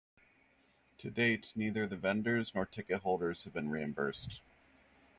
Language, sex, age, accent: English, female, 30-39, United States English